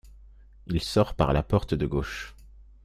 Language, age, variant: French, 19-29, Français de métropole